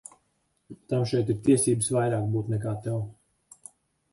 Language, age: Latvian, 40-49